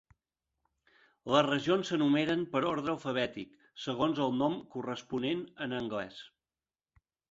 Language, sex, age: Catalan, male, 50-59